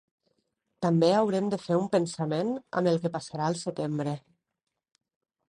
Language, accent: Catalan, valencià